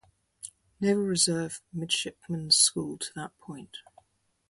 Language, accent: English, England English